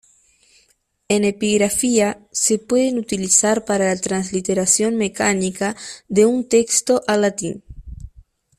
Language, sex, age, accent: Spanish, female, 19-29, Rioplatense: Argentina, Uruguay, este de Bolivia, Paraguay